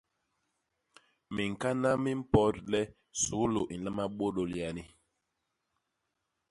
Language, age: Basaa, 40-49